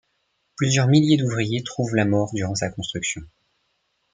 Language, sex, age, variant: French, male, 19-29, Français de métropole